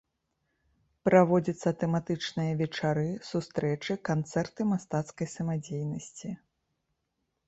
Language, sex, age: Belarusian, female, 30-39